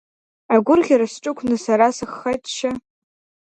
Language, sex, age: Abkhazian, female, 40-49